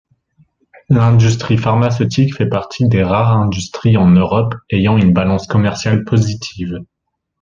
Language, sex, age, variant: French, male, 19-29, Français de métropole